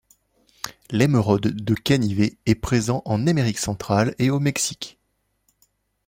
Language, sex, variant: French, male, Français de métropole